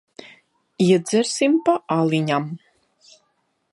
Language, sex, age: Latvian, female, 50-59